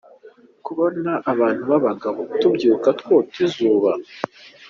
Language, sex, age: Kinyarwanda, male, 19-29